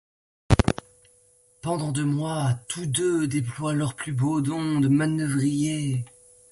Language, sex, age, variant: French, female, 19-29, Français de métropole